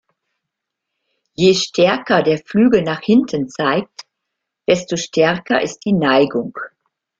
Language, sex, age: German, female, 60-69